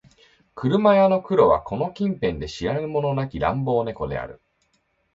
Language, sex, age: Japanese, male, 19-29